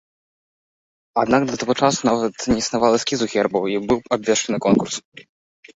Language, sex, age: Belarusian, male, under 19